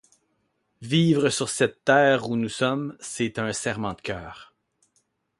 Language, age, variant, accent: French, 40-49, Français d'Amérique du Nord, Français du Canada